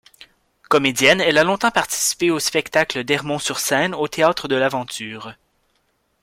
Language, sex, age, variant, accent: French, male, 19-29, Français d'Amérique du Nord, Français du Canada